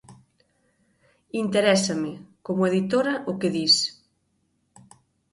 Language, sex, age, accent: Galician, female, 30-39, Normativo (estándar)